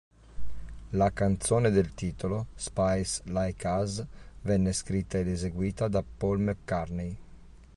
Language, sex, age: Italian, male, 40-49